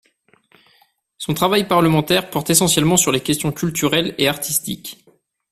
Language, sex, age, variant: French, male, 30-39, Français de métropole